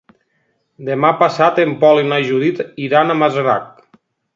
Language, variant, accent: Catalan, Nord-Occidental, nord-occidental